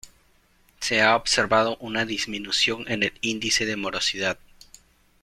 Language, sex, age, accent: Spanish, male, 19-29, Andino-Pacífico: Colombia, Perú, Ecuador, oeste de Bolivia y Venezuela andina